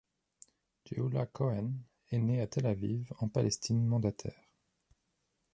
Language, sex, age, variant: French, male, 30-39, Français de métropole